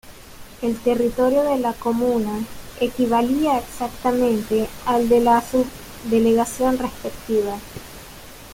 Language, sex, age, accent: Spanish, female, 30-39, Caribe: Cuba, Venezuela, Puerto Rico, República Dominicana, Panamá, Colombia caribeña, México caribeño, Costa del golfo de México